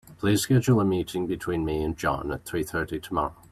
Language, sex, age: English, male, 19-29